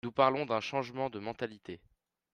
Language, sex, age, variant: French, male, under 19, Français de métropole